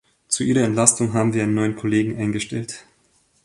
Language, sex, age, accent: German, male, 19-29, Österreichisches Deutsch